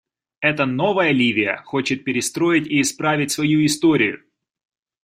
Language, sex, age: Russian, male, 30-39